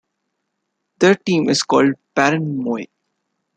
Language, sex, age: English, male, 19-29